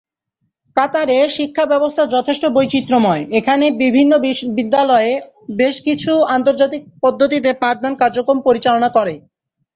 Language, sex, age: Bengali, male, 19-29